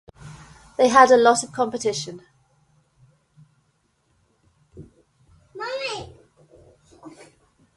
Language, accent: English, England English